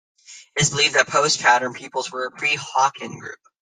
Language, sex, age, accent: English, male, under 19, United States English